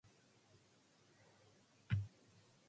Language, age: English, 19-29